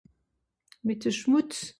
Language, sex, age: Swiss German, female, 60-69